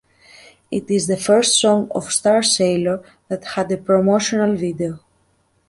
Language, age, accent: English, 30-39, United States English